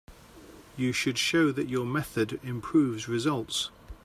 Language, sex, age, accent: English, male, 50-59, England English